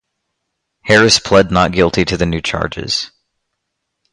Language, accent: English, United States English